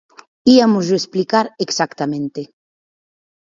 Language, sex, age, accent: Galician, female, 30-39, Atlántico (seseo e gheada)